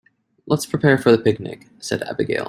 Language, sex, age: English, male, 30-39